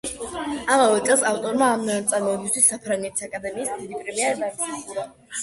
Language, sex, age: Georgian, female, under 19